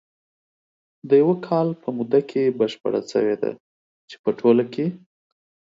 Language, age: Pashto, 30-39